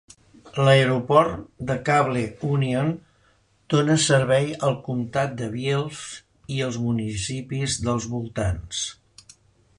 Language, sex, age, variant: Catalan, male, 60-69, Central